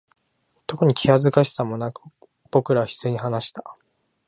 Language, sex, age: Japanese, male, 19-29